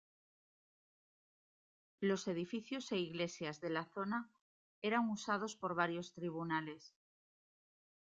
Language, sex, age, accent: Spanish, female, 30-39, España: Norte peninsular (Asturias, Castilla y León, Cantabria, País Vasco, Navarra, Aragón, La Rioja, Guadalajara, Cuenca)